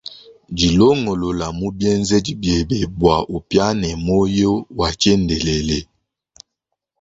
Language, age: Luba-Lulua, 19-29